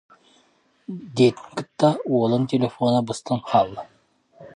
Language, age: Yakut, 30-39